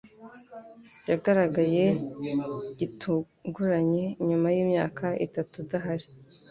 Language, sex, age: Kinyarwanda, female, under 19